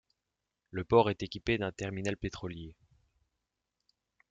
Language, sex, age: French, male, under 19